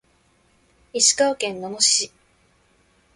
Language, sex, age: Japanese, female, 19-29